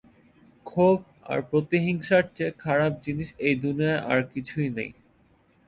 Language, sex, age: Bengali, male, under 19